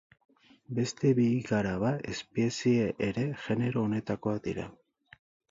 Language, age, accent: Basque, 50-59, Mendebalekoa (Araba, Bizkaia, Gipuzkoako mendebaleko herri batzuk)